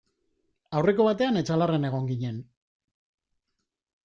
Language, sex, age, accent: Basque, male, 40-49, Mendebalekoa (Araba, Bizkaia, Gipuzkoako mendebaleko herri batzuk)